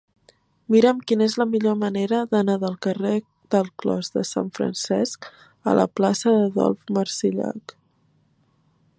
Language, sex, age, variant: Catalan, female, 19-29, Central